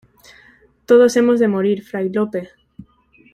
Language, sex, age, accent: Spanish, female, 19-29, España: Centro-Sur peninsular (Madrid, Toledo, Castilla-La Mancha)